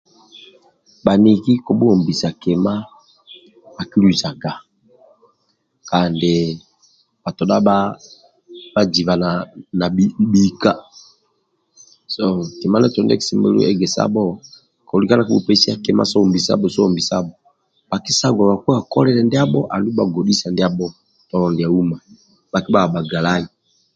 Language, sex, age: Amba (Uganda), male, 50-59